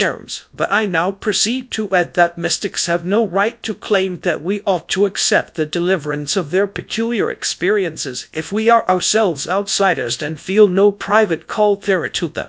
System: TTS, GradTTS